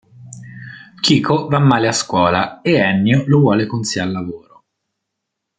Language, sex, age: Italian, male, 19-29